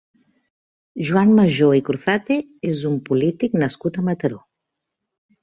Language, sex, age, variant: Catalan, female, 40-49, Central